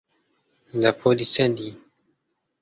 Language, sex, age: Central Kurdish, male, under 19